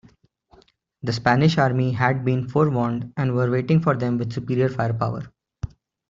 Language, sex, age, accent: English, male, 19-29, India and South Asia (India, Pakistan, Sri Lanka)